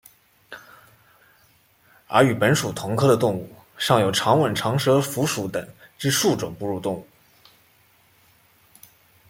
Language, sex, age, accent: Chinese, male, 19-29, 出生地：湖北省